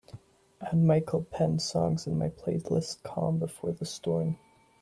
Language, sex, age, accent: English, male, 19-29, United States English